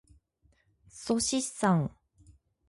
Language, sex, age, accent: Japanese, female, 30-39, 標準語